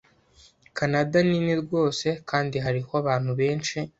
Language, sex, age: Kinyarwanda, male, 19-29